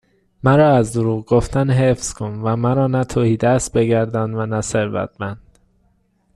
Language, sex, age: Persian, male, 19-29